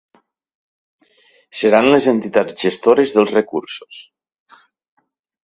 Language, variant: Catalan, Nord-Occidental